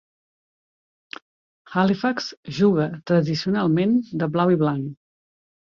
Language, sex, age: Catalan, female, 60-69